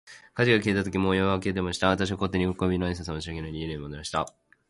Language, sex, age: Japanese, male, 19-29